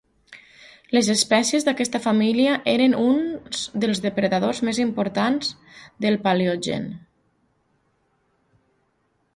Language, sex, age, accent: Catalan, female, 40-49, valencià